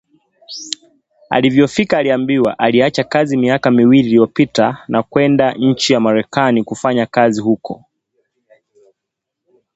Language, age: Swahili, 19-29